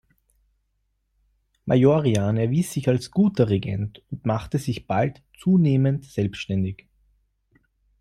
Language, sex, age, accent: German, male, 19-29, Österreichisches Deutsch